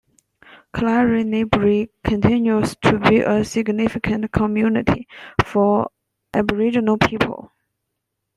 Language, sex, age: English, female, 19-29